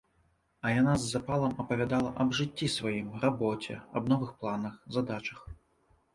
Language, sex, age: Belarusian, male, 30-39